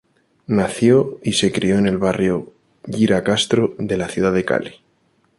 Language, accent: Spanish, España: Centro-Sur peninsular (Madrid, Toledo, Castilla-La Mancha)